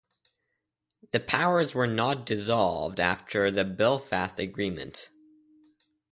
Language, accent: English, United States English